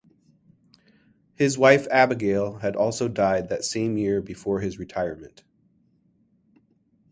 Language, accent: English, United States English; Midwestern